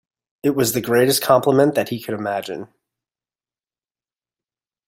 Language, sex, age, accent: English, male, 30-39, United States English